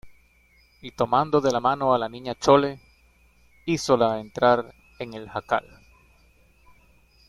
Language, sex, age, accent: Spanish, male, 30-39, Caribe: Cuba, Venezuela, Puerto Rico, República Dominicana, Panamá, Colombia caribeña, México caribeño, Costa del golfo de México